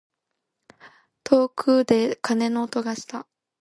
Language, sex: Japanese, female